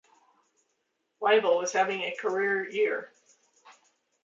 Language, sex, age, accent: English, female, 60-69, United States English